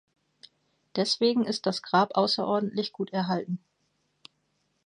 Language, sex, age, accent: German, female, 30-39, Deutschland Deutsch